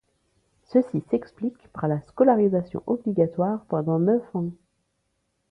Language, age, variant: French, 30-39, Français de métropole